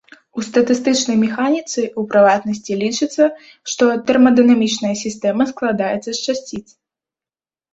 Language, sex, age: Belarusian, female, under 19